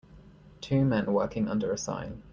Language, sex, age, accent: English, male, 19-29, England English